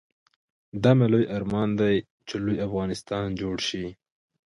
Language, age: Pashto, 19-29